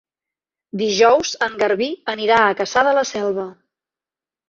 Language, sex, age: Catalan, female, 30-39